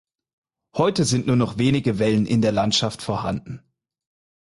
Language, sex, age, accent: German, male, 30-39, Deutschland Deutsch